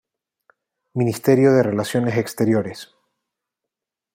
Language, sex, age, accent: Spanish, male, 40-49, España: Islas Canarias